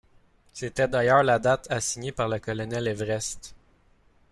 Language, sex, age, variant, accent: French, male, 19-29, Français d'Amérique du Nord, Français du Canada